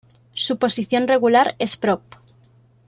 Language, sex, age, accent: Spanish, female, 19-29, España: Centro-Sur peninsular (Madrid, Toledo, Castilla-La Mancha)